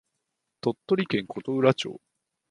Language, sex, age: Japanese, male, 19-29